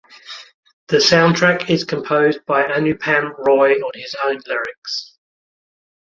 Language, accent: English, England English; New Zealand English